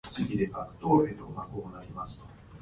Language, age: Japanese, 19-29